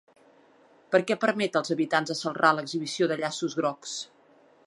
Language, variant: Catalan, Central